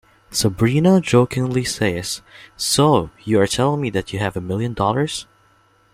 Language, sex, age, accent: English, male, 19-29, Filipino